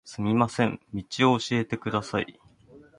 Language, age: Japanese, 19-29